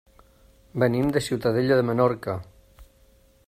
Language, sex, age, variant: Catalan, male, 60-69, Nord-Occidental